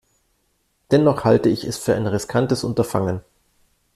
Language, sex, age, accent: German, male, 40-49, Deutschland Deutsch